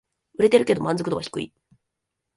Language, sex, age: Japanese, female, 19-29